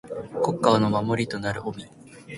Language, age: Japanese, 19-29